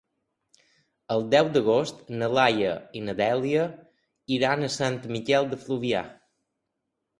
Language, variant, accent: Catalan, Balear, mallorquí